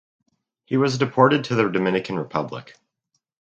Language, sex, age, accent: English, male, under 19, United States English